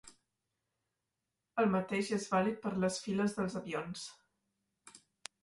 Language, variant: Catalan, Central